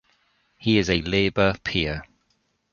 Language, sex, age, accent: English, male, 40-49, Welsh English